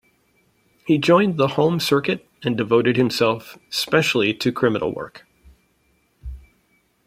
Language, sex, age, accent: English, male, 50-59, United States English